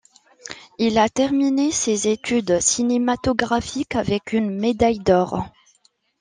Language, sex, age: French, female, 19-29